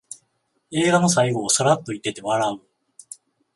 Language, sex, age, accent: Japanese, male, 40-49, 関西